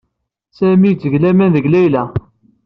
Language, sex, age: Kabyle, male, 19-29